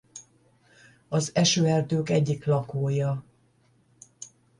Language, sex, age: Hungarian, female, 60-69